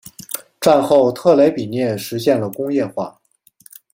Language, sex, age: Chinese, male, 30-39